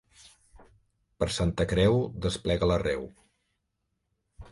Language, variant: Catalan, Central